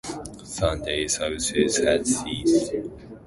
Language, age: English, under 19